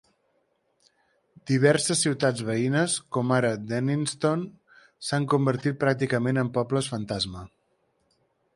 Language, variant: Catalan, Central